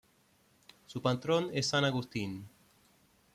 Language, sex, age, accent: Spanish, male, 30-39, Rioplatense: Argentina, Uruguay, este de Bolivia, Paraguay